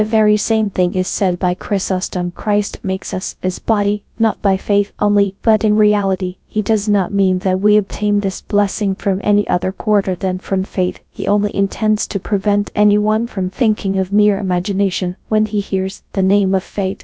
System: TTS, GradTTS